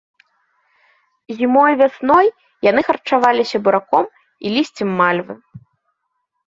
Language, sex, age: Belarusian, female, 19-29